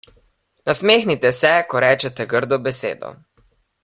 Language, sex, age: Slovenian, male, under 19